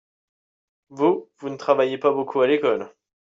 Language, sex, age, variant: French, male, 19-29, Français de métropole